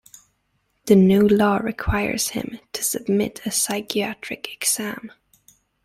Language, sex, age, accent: English, female, 19-29, England English